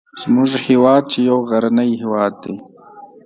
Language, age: Pashto, 30-39